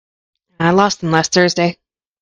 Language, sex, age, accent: English, female, 19-29, United States English